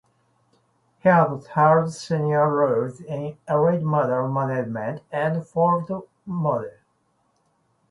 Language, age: English, 50-59